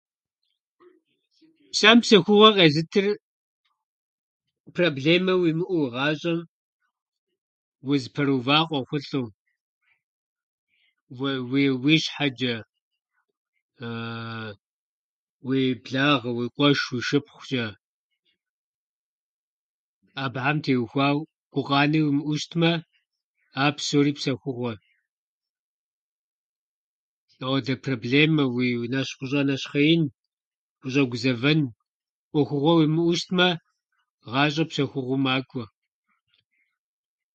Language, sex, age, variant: Kabardian, male, 50-59, Адыгэбзэ (Къэбэрдей, Кирил, псоми зэдай)